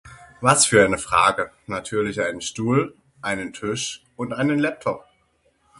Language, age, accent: German, 30-39, Deutschland Deutsch